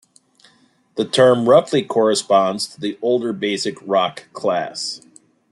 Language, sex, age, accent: English, male, 60-69, United States English